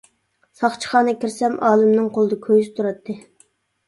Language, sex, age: Uyghur, female, 30-39